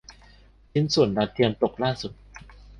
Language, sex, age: Thai, male, 19-29